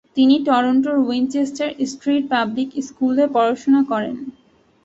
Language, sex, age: Bengali, female, under 19